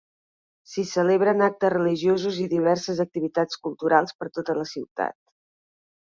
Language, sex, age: Catalan, female, 30-39